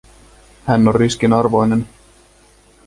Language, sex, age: Finnish, male, 30-39